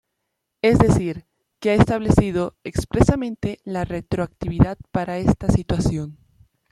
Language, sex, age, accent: Spanish, female, under 19, Andino-Pacífico: Colombia, Perú, Ecuador, oeste de Bolivia y Venezuela andina